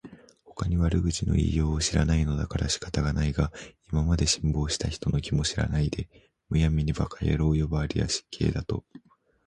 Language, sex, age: Japanese, male, 19-29